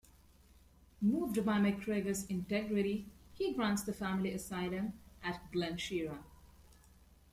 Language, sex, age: English, female, 19-29